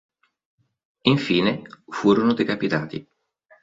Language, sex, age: Italian, male, 40-49